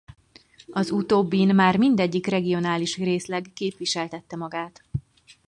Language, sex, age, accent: Hungarian, female, 30-39, budapesti